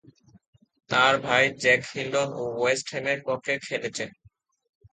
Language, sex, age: Bengali, male, 19-29